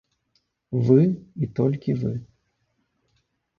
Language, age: Belarusian, 40-49